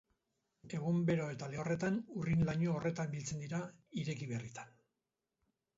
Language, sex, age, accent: Basque, male, 50-59, Erdialdekoa edo Nafarra (Gipuzkoa, Nafarroa)